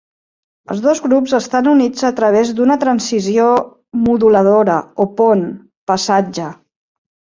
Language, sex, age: Catalan, female, 40-49